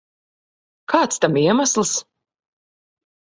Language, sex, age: Latvian, female, 40-49